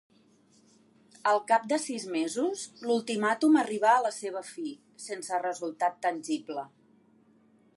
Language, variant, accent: Catalan, Central, central